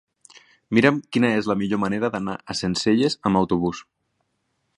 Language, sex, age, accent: Catalan, male, 19-29, Ebrenc